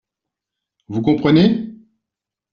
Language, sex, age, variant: French, male, 40-49, Français de métropole